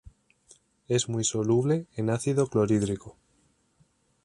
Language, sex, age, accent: Spanish, male, 19-29, España: Norte peninsular (Asturias, Castilla y León, Cantabria, País Vasco, Navarra, Aragón, La Rioja, Guadalajara, Cuenca)